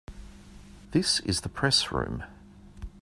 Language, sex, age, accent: English, male, 50-59, Australian English